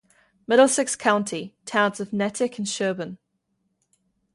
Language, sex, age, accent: English, female, 19-29, New Zealand English